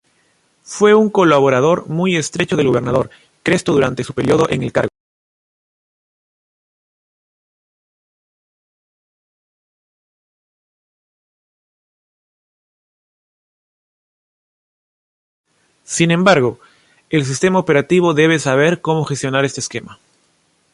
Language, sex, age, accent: Spanish, male, 30-39, Andino-Pacífico: Colombia, Perú, Ecuador, oeste de Bolivia y Venezuela andina